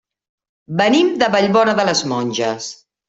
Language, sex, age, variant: Catalan, female, 50-59, Central